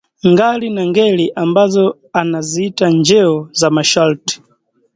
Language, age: Swahili, 19-29